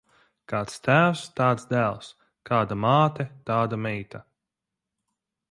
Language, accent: Latvian, bez akcenta